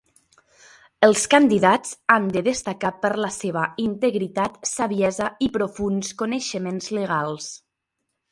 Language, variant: Catalan, Central